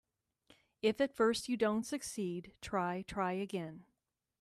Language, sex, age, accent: English, female, 50-59, United States English